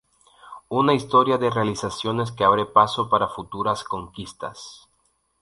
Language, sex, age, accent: Spanish, male, 19-29, Andino-Pacífico: Colombia, Perú, Ecuador, oeste de Bolivia y Venezuela andina